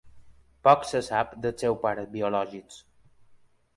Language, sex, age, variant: Catalan, male, 30-39, Balear